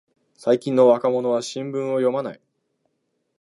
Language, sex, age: Japanese, male, under 19